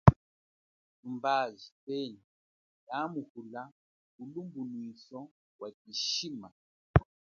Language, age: Chokwe, 40-49